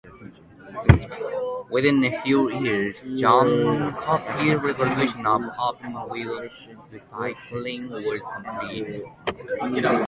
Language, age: English, 19-29